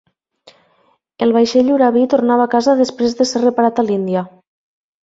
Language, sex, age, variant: Catalan, female, 19-29, Nord-Occidental